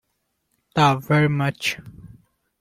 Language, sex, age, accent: English, male, 19-29, India and South Asia (India, Pakistan, Sri Lanka)